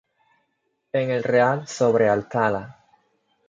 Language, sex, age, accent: Spanish, male, 19-29, Caribe: Cuba, Venezuela, Puerto Rico, República Dominicana, Panamá, Colombia caribeña, México caribeño, Costa del golfo de México